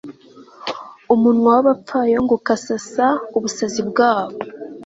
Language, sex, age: Kinyarwanda, female, 19-29